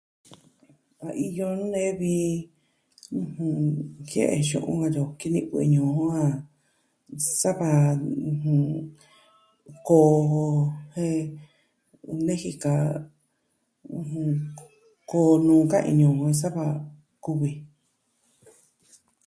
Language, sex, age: Southwestern Tlaxiaco Mixtec, female, 40-49